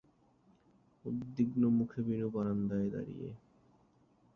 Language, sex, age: Bengali, male, 19-29